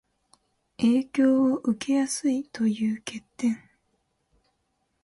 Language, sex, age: Japanese, female, 19-29